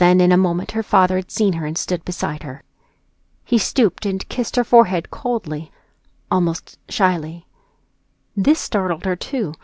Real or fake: real